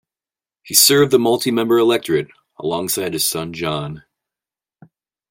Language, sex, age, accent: English, male, 30-39, United States English